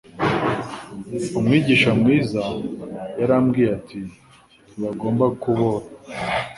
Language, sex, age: Kinyarwanda, male, 19-29